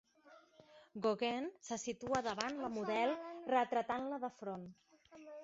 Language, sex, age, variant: Catalan, female, 30-39, Central